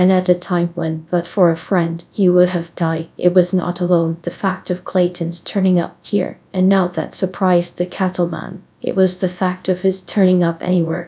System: TTS, GradTTS